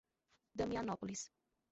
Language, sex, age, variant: Portuguese, female, 19-29, Portuguese (Brasil)